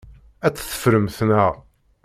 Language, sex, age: Kabyle, male, 50-59